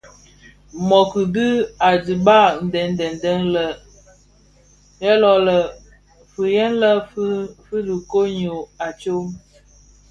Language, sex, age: Bafia, female, 30-39